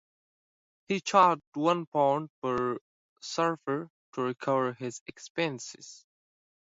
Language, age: English, 19-29